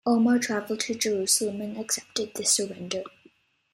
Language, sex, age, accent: English, male, 30-39, United States English